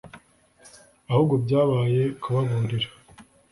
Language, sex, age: Kinyarwanda, male, 19-29